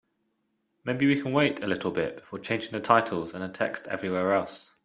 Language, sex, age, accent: English, male, 30-39, England English